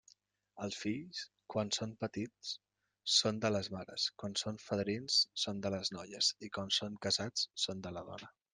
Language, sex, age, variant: Catalan, male, 30-39, Central